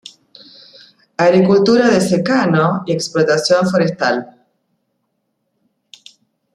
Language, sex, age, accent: Spanish, female, 50-59, Rioplatense: Argentina, Uruguay, este de Bolivia, Paraguay